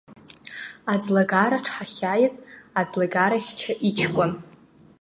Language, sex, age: Abkhazian, female, under 19